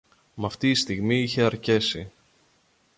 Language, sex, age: Greek, male, 30-39